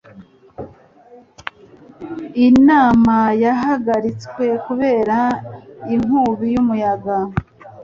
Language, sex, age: Kinyarwanda, female, 40-49